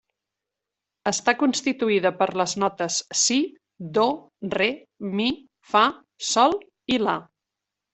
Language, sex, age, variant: Catalan, female, 40-49, Central